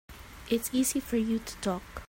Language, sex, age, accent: English, female, 19-29, Filipino